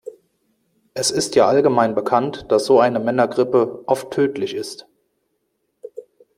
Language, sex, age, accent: German, male, 30-39, Deutschland Deutsch